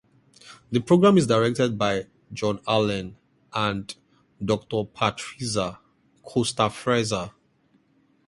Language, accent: English, England English